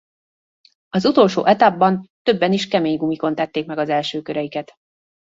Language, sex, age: Hungarian, female, 40-49